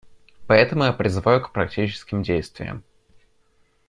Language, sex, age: Russian, male, 19-29